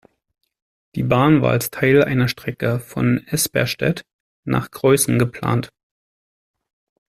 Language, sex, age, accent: German, male, 19-29, Deutschland Deutsch